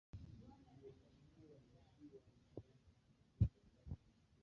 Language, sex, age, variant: Swahili, male, 30-39, Kiswahili cha Bara ya Kenya